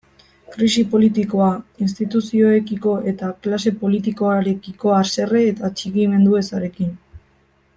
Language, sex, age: Basque, female, 19-29